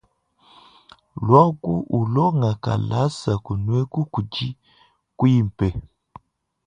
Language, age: Luba-Lulua, 19-29